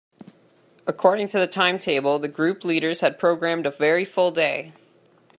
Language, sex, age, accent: English, female, 19-29, Canadian English